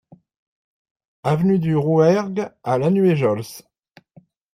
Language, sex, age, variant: French, male, 60-69, Français de métropole